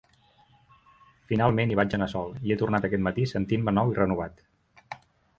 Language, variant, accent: Catalan, Central, tarragoní